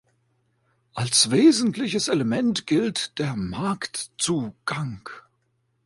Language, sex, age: German, male, 40-49